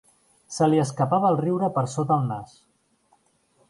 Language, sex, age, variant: Catalan, male, 40-49, Central